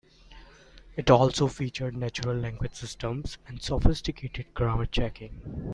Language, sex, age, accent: English, male, 19-29, India and South Asia (India, Pakistan, Sri Lanka)